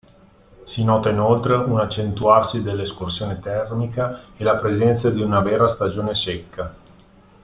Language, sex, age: Italian, male, 40-49